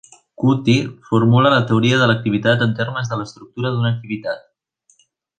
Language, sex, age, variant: Catalan, male, 19-29, Central